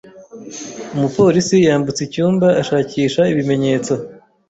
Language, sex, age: Kinyarwanda, male, 30-39